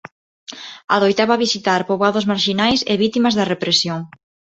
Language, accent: Galician, Neofalante